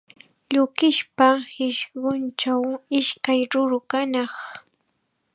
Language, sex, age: Chiquián Ancash Quechua, female, 19-29